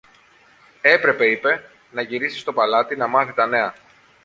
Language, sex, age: Greek, male, 40-49